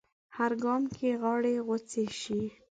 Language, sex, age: Pashto, female, 19-29